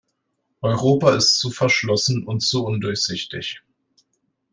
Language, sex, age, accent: German, male, 19-29, Deutschland Deutsch